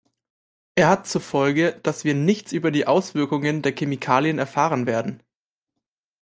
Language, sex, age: German, male, 19-29